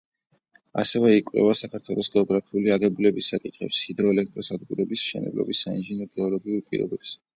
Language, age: Georgian, 19-29